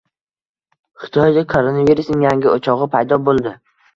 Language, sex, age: Uzbek, male, under 19